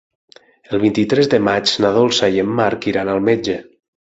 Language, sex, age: Catalan, male, 40-49